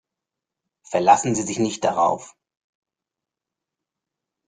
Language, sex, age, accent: German, male, 50-59, Deutschland Deutsch